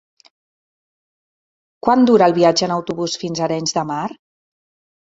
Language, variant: Catalan, Central